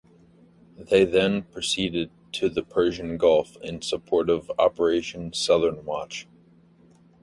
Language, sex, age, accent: English, male, 19-29, United States English